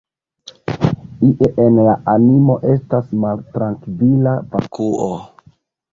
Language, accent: Esperanto, Internacia